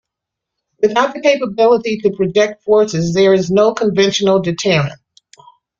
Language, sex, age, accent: English, female, 50-59, United States English